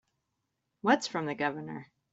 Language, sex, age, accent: English, female, 30-39, United States English